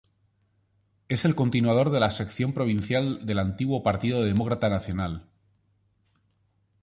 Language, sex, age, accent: Spanish, male, 50-59, España: Norte peninsular (Asturias, Castilla y León, Cantabria, País Vasco, Navarra, Aragón, La Rioja, Guadalajara, Cuenca)